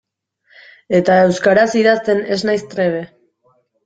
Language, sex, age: Basque, female, 19-29